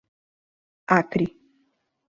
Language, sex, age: Portuguese, female, 19-29